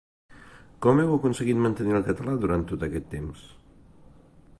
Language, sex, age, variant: Catalan, male, 30-39, Central